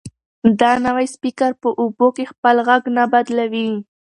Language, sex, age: Pashto, female, under 19